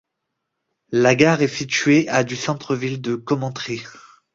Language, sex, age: French, male, 30-39